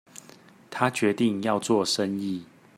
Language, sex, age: Chinese, male, 30-39